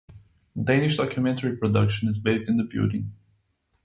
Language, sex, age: English, male, 19-29